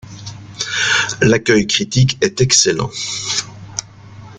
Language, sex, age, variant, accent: French, male, 60-69, Français d'Europe, Français de Belgique